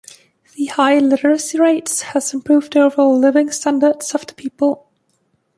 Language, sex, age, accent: English, female, 19-29, England English